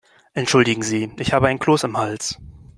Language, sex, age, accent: German, male, 19-29, Deutschland Deutsch